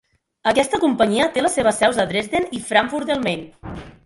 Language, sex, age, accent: Catalan, female, 30-39, Oriental